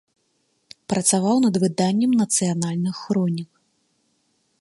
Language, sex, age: Belarusian, female, 30-39